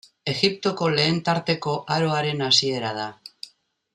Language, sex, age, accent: Basque, female, 60-69, Mendebalekoa (Araba, Bizkaia, Gipuzkoako mendebaleko herri batzuk)